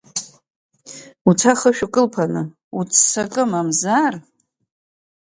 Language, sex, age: Abkhazian, female, 30-39